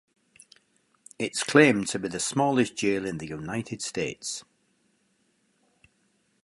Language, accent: English, England English